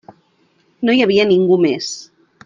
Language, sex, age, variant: Catalan, female, 40-49, Central